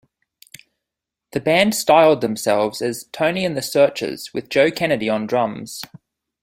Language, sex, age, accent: English, male, 19-29, Australian English